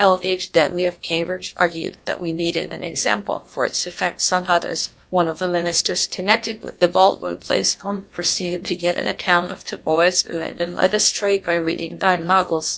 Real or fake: fake